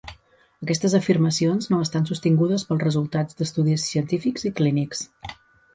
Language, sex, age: Catalan, female, 50-59